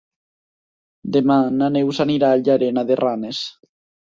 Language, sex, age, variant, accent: Catalan, male, under 19, Nord-Occidental, Tortosí